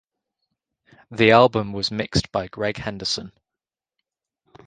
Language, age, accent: English, 19-29, England English; yorkshire